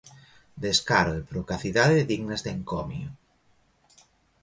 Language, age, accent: Galician, 40-49, Normativo (estándar)